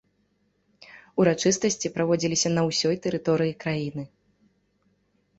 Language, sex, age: Belarusian, female, 19-29